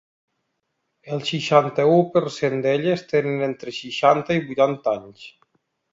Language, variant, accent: Catalan, Nord-Occidental, nord-occidental